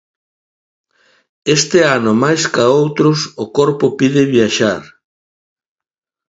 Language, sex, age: Galician, male, 50-59